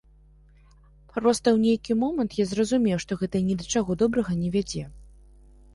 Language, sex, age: Belarusian, female, 30-39